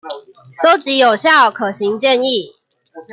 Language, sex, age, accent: Chinese, male, 19-29, 出生地：新北市